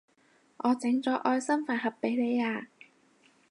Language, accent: Cantonese, 广州音